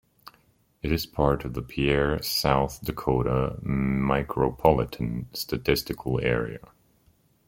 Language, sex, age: English, male, 30-39